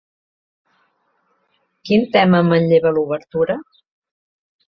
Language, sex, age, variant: Catalan, female, 50-59, Central